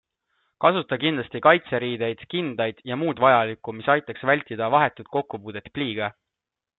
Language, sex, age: Estonian, male, 19-29